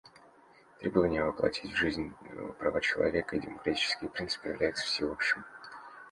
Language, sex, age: Russian, male, 19-29